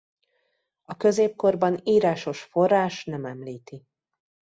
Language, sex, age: Hungarian, female, 30-39